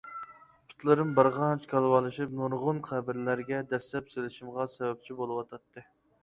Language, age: Uyghur, 19-29